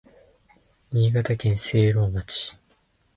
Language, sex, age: Japanese, male, 19-29